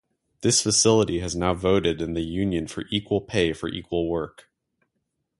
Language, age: English, 19-29